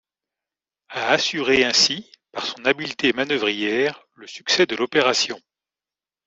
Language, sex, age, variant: French, male, 50-59, Français de métropole